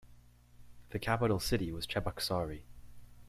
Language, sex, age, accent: English, male, under 19, Canadian English